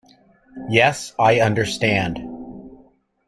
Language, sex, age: English, male, 40-49